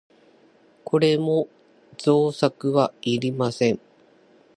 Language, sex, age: Japanese, female, 40-49